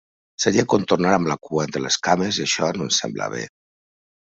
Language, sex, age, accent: Catalan, male, 50-59, valencià